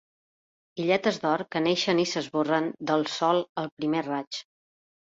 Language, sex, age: Catalan, female, 40-49